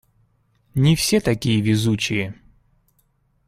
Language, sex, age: Russian, male, 19-29